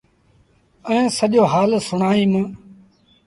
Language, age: Sindhi Bhil, 40-49